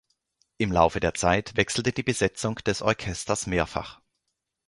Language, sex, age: German, male, 40-49